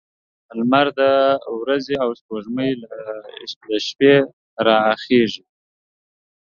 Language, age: Pashto, 19-29